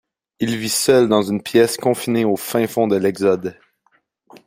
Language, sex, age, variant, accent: French, male, 30-39, Français d'Amérique du Nord, Français du Canada